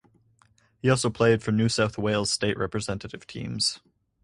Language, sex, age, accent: English, male, under 19, United States English